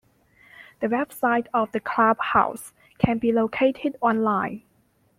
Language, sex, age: English, female, 19-29